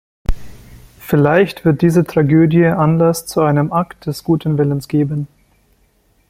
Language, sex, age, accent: German, female, 19-29, Deutschland Deutsch